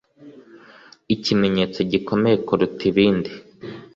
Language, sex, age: Kinyarwanda, male, 19-29